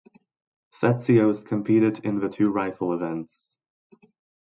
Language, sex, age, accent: English, male, 19-29, United States English; Australian English; England English